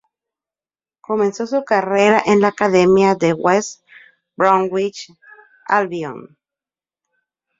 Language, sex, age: Spanish, female, 40-49